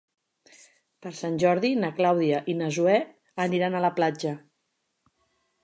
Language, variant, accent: Catalan, Central, central; Oriental